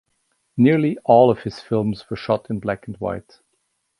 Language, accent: English, United States English